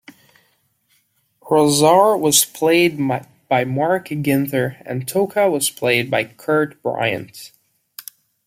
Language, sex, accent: English, male, United States English